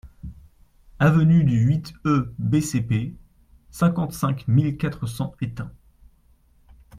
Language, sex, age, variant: French, male, 19-29, Français de métropole